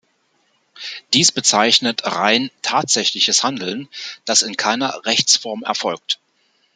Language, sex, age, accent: German, male, 40-49, Deutschland Deutsch